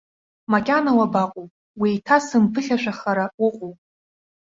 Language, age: Abkhazian, 19-29